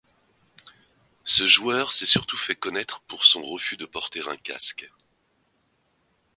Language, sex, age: French, male, 50-59